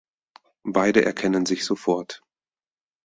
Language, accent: German, Deutschland Deutsch